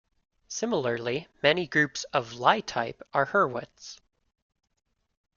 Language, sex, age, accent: English, male, 19-29, United States English